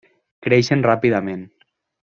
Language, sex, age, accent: Catalan, male, 19-29, valencià